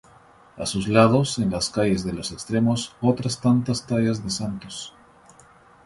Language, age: Spanish, 50-59